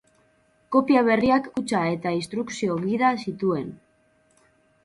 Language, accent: Basque, Mendebalekoa (Araba, Bizkaia, Gipuzkoako mendebaleko herri batzuk)